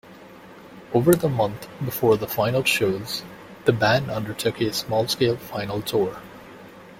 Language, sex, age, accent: English, male, 19-29, United States English